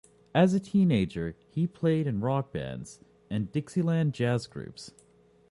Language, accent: English, Canadian English